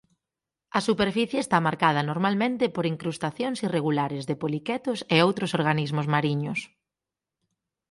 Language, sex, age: Galician, female, 30-39